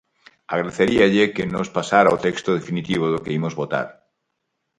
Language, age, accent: Galician, 50-59, Normativo (estándar)